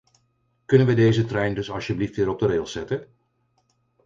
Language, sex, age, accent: Dutch, male, 50-59, Nederlands Nederlands